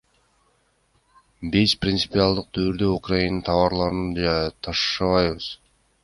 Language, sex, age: Kyrgyz, male, 19-29